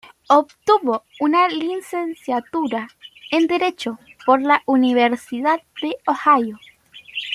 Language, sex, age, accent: Spanish, female, 19-29, Chileno: Chile, Cuyo